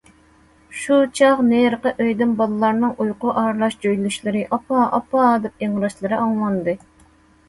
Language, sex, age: Uyghur, female, 30-39